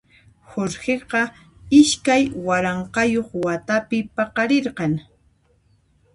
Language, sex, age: Puno Quechua, female, 30-39